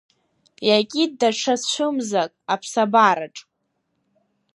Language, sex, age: Abkhazian, female, under 19